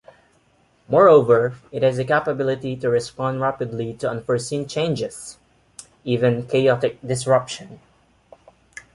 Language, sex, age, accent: English, male, 19-29, Filipino